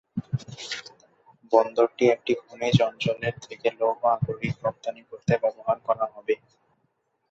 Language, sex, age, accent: Bengali, male, 19-29, Bangladeshi